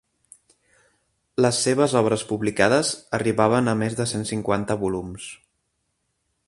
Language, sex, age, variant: Catalan, male, 30-39, Central